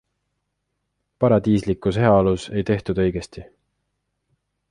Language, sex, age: Estonian, male, 19-29